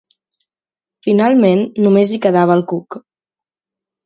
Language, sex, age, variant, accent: Catalan, female, 19-29, Central, central